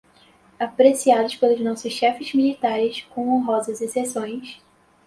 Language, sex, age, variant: Portuguese, female, 19-29, Portuguese (Brasil)